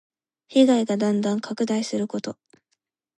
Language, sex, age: Japanese, female, under 19